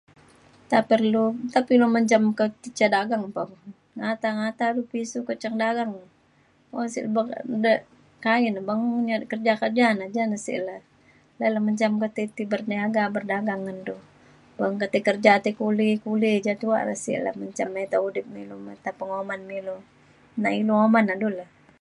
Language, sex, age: Mainstream Kenyah, female, 40-49